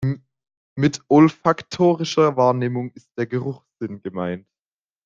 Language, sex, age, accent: German, male, under 19, Deutschland Deutsch